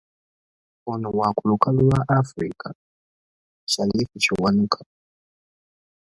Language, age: Ganda, 19-29